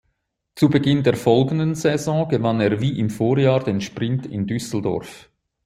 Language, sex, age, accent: German, male, 40-49, Schweizerdeutsch